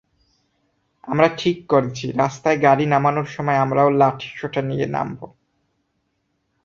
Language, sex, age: Bengali, male, 19-29